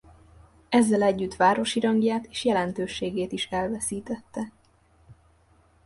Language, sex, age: Hungarian, female, 19-29